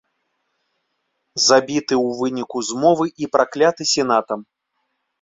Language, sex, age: Belarusian, male, 40-49